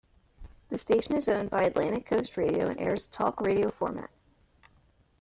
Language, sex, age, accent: English, female, under 19, United States English